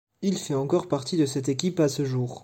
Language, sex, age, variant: French, male, under 19, Français de métropole